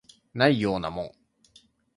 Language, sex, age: Japanese, male, 19-29